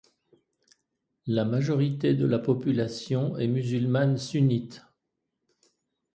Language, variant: French, Français de métropole